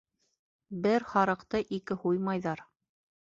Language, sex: Bashkir, female